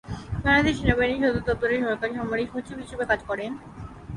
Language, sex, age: Bengali, female, 19-29